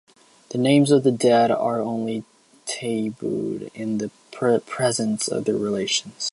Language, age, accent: English, under 19, United States English